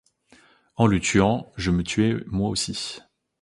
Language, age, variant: French, 19-29, Français de métropole